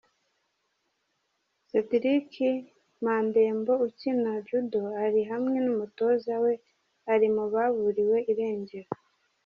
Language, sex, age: Kinyarwanda, male, 30-39